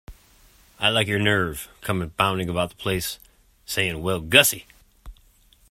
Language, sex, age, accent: English, male, 40-49, United States English